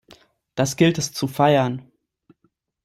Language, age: German, 19-29